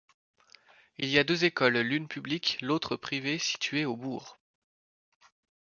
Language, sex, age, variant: French, male, 30-39, Français de métropole